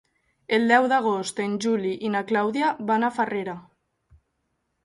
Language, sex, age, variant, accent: Catalan, female, 19-29, Valencià meridional, valencià